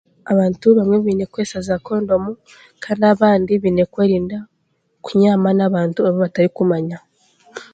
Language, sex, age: Chiga, female, 19-29